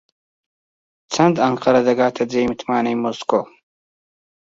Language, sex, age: Central Kurdish, male, 19-29